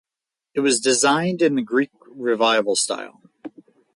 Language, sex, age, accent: English, male, 40-49, United States English